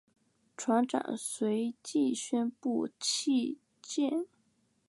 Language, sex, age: Chinese, female, 19-29